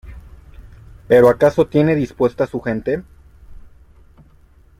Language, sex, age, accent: Spanish, male, 19-29, México